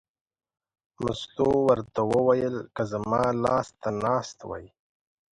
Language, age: Pashto, 19-29